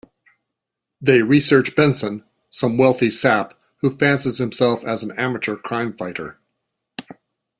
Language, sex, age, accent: English, male, 60-69, United States English